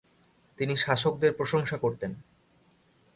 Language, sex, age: Bengali, male, 19-29